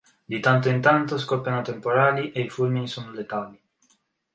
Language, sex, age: Italian, male, 19-29